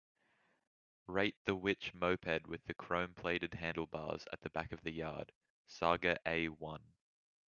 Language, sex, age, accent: English, male, under 19, Australian English